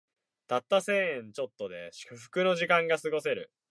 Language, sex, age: Japanese, male, 19-29